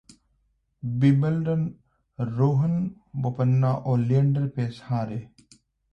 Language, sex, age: Hindi, male, 30-39